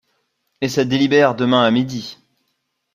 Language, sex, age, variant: French, male, 19-29, Français de métropole